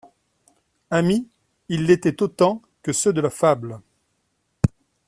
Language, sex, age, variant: French, male, 40-49, Français de métropole